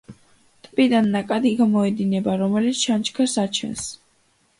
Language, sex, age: Georgian, female, under 19